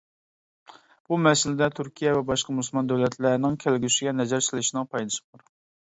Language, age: Uyghur, 30-39